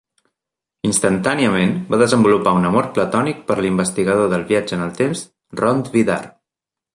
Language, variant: Catalan, Central